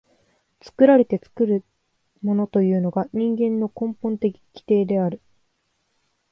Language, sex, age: Japanese, female, 19-29